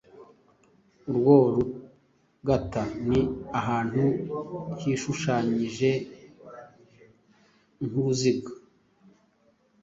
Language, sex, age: Kinyarwanda, male, 40-49